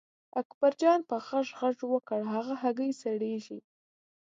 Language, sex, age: Pashto, female, under 19